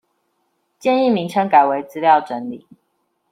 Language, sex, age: Chinese, female, 19-29